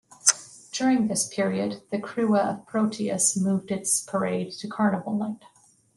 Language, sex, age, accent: English, female, 30-39, Canadian English